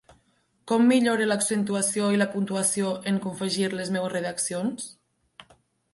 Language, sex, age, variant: Catalan, female, 19-29, Central